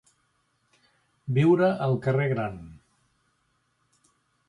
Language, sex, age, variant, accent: Catalan, male, 60-69, Central, central